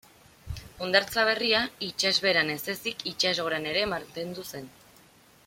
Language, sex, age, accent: Basque, female, 19-29, Erdialdekoa edo Nafarra (Gipuzkoa, Nafarroa)